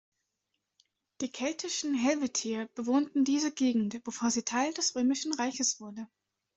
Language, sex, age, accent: German, female, 19-29, Deutschland Deutsch